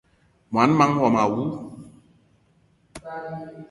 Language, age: Eton (Cameroon), 30-39